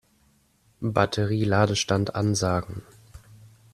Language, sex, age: German, male, 19-29